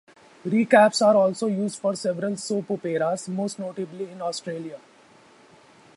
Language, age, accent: English, 19-29, India and South Asia (India, Pakistan, Sri Lanka)